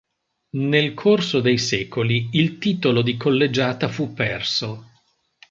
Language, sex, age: Italian, male, 50-59